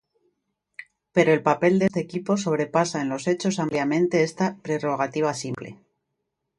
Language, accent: Spanish, España: Centro-Sur peninsular (Madrid, Toledo, Castilla-La Mancha)